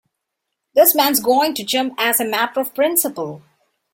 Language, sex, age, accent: English, female, 19-29, India and South Asia (India, Pakistan, Sri Lanka)